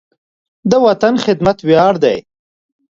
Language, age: Pashto, 30-39